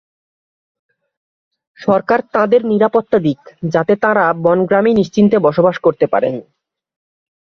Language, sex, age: Bengali, male, 19-29